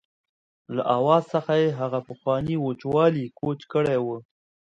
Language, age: Pashto, 30-39